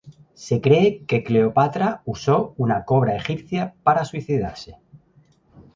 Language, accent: Spanish, España: Centro-Sur peninsular (Madrid, Toledo, Castilla-La Mancha)